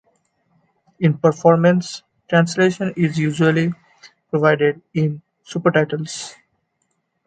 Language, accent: English, India and South Asia (India, Pakistan, Sri Lanka)